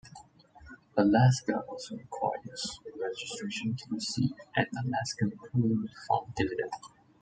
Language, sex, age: English, male, 19-29